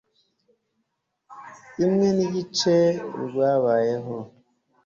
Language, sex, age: Kinyarwanda, male, 40-49